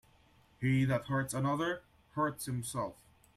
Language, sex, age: English, male, 19-29